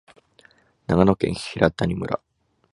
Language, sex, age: Japanese, male, 19-29